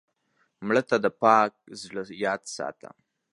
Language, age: Pashto, under 19